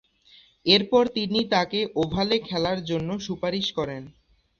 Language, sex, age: Bengali, male, 19-29